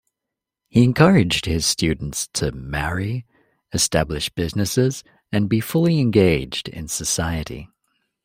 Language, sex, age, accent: English, male, 30-39, Australian English